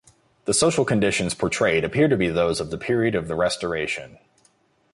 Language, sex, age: English, male, 19-29